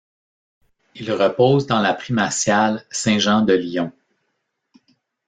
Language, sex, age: French, male, 50-59